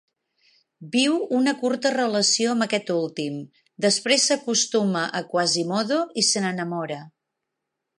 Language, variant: Catalan, Central